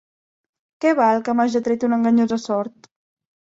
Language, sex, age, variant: Catalan, female, under 19, Central